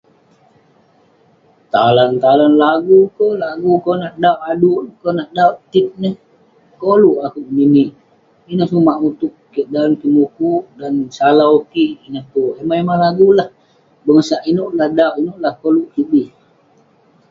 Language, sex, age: Western Penan, male, 19-29